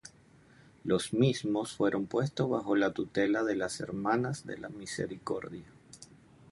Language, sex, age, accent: Spanish, male, 40-49, Caribe: Cuba, Venezuela, Puerto Rico, República Dominicana, Panamá, Colombia caribeña, México caribeño, Costa del golfo de México